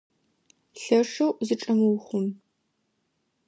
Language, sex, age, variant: Adyghe, female, 19-29, Адыгабзэ (Кирил, пстэумэ зэдыряе)